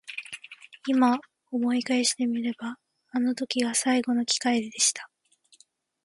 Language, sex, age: Japanese, female, 19-29